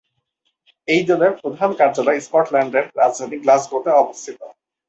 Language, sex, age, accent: Bengali, male, 19-29, Bangladeshi